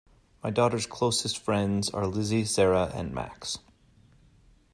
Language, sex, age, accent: English, male, 30-39, United States English